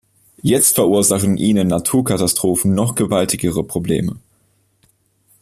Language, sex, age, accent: German, male, 19-29, Deutschland Deutsch